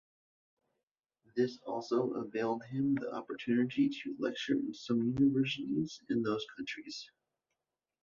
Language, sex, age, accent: English, male, 30-39, United States English